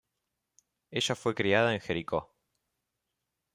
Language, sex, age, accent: Spanish, male, 30-39, Rioplatense: Argentina, Uruguay, este de Bolivia, Paraguay